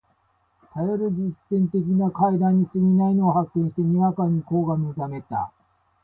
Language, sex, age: Japanese, male, 40-49